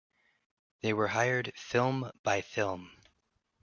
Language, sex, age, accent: English, male, 19-29, United States English